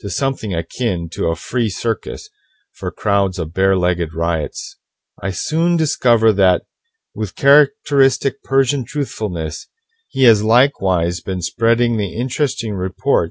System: none